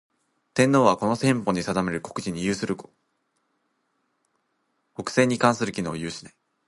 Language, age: Japanese, under 19